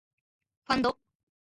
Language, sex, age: Japanese, female, 19-29